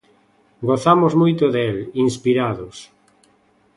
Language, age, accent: Galician, 40-49, Normativo (estándar)